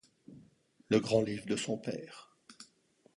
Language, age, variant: French, 40-49, Français de métropole